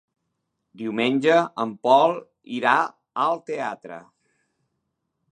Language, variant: Catalan, Central